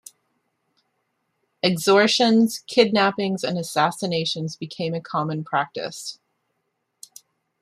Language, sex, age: English, female, 40-49